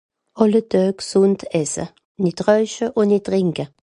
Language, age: Swiss German, 50-59